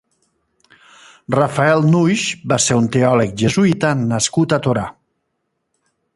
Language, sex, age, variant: Catalan, male, 40-49, Nord-Occidental